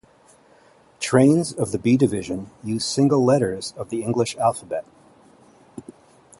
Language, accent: English, United States English